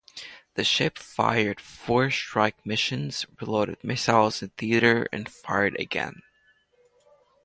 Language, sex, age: English, male, under 19